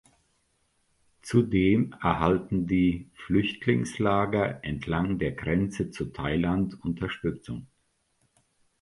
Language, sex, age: German, male, 60-69